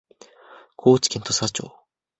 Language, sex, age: Japanese, male, 19-29